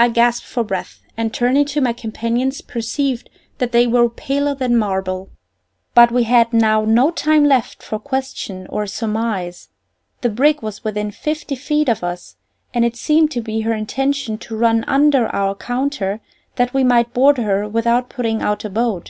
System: none